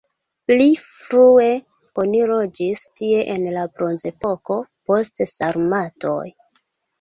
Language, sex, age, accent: Esperanto, female, 19-29, Internacia